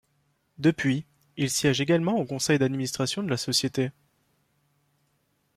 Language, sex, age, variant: French, male, 19-29, Français de métropole